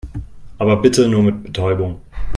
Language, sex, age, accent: German, male, 19-29, Deutschland Deutsch